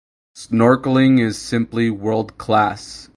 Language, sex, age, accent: English, male, 19-29, United States English